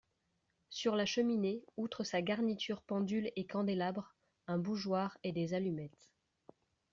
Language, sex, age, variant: French, female, 19-29, Français de métropole